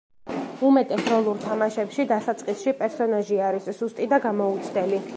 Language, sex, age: Georgian, female, 19-29